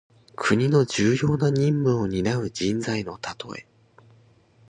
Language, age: Japanese, 19-29